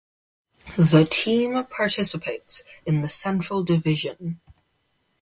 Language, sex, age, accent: English, male, under 19, Irish English